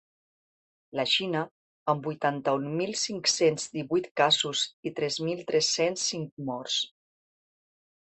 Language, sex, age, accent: Catalan, female, 40-49, Barceloní